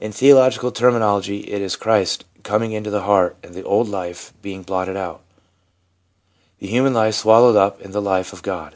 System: none